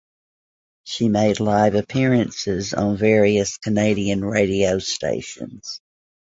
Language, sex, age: English, female, 60-69